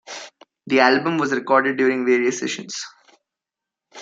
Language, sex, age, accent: English, male, 19-29, India and South Asia (India, Pakistan, Sri Lanka)